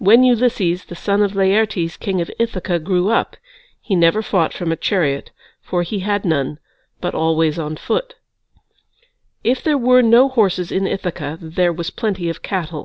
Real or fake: real